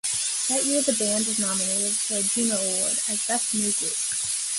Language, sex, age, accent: English, female, under 19, United States English